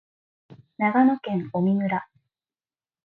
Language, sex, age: Japanese, female, 19-29